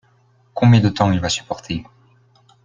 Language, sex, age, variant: French, male, 19-29, Français de métropole